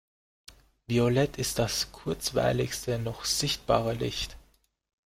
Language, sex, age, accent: German, male, 19-29, Österreichisches Deutsch